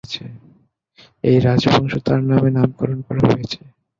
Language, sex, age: Bengali, male, 19-29